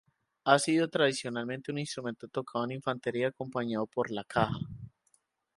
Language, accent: Spanish, Caribe: Cuba, Venezuela, Puerto Rico, República Dominicana, Panamá, Colombia caribeña, México caribeño, Costa del golfo de México